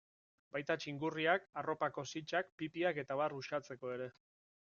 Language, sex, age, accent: Basque, male, 30-39, Erdialdekoa edo Nafarra (Gipuzkoa, Nafarroa)